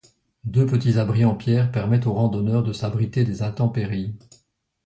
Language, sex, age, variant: French, male, 60-69, Français de métropole